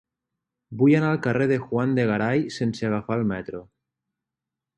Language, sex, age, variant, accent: Catalan, male, 30-39, Nord-Occidental, nord-occidental; Lleidatà